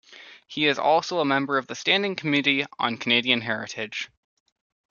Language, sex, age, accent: English, male, under 19, United States English